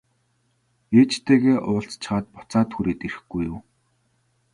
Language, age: Mongolian, 19-29